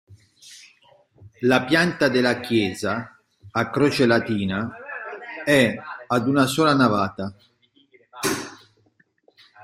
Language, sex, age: Italian, male, 40-49